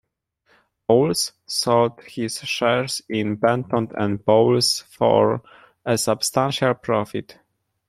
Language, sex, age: English, male, 19-29